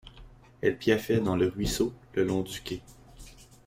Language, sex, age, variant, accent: French, male, 19-29, Français d'Amérique du Nord, Français du Canada